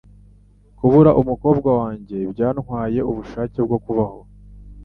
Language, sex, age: Kinyarwanda, male, 19-29